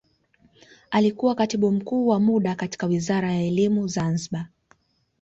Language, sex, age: Swahili, female, 19-29